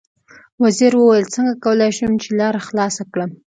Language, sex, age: Pashto, female, 19-29